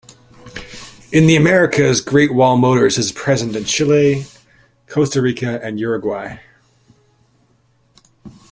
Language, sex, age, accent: English, male, 40-49, Canadian English